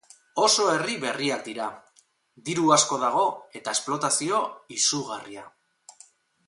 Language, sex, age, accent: Basque, male, 40-49, Mendebalekoa (Araba, Bizkaia, Gipuzkoako mendebaleko herri batzuk)